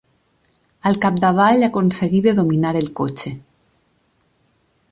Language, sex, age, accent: Catalan, female, 30-39, valencià meridional